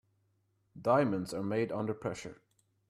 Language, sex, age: English, male, 19-29